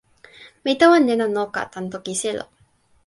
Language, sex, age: Toki Pona, female, 19-29